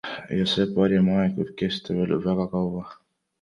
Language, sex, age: Estonian, male, 19-29